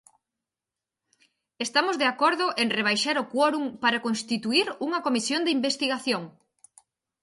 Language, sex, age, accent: Galician, female, 30-39, Central (gheada)